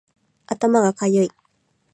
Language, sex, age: Japanese, female, 19-29